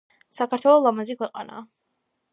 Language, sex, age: Georgian, female, under 19